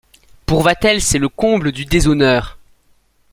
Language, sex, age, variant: French, male, under 19, Français de métropole